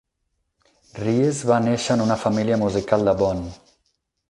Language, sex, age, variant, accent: Catalan, male, 30-39, Central, central